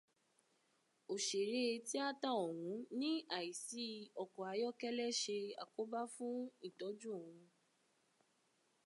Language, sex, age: Yoruba, female, 19-29